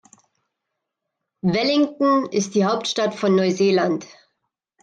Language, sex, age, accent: German, female, 40-49, Deutschland Deutsch